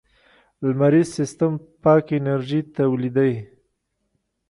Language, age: Pashto, 30-39